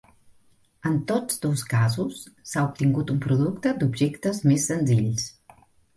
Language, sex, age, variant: Catalan, female, 40-49, Central